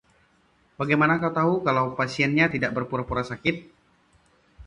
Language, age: Indonesian, 19-29